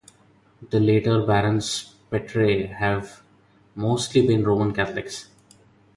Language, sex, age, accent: English, male, 30-39, India and South Asia (India, Pakistan, Sri Lanka)